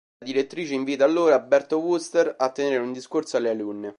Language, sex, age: Italian, male, 19-29